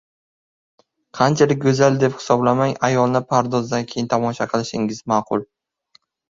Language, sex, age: Uzbek, male, under 19